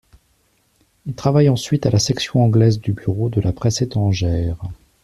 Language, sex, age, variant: French, male, 40-49, Français de métropole